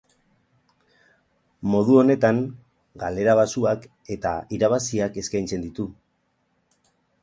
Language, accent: Basque, Mendebalekoa (Araba, Bizkaia, Gipuzkoako mendebaleko herri batzuk)